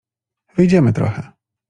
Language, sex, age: Polish, male, 40-49